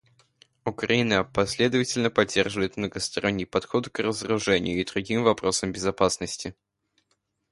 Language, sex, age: Russian, male, under 19